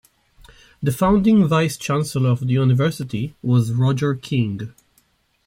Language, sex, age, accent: English, male, 40-49, United States English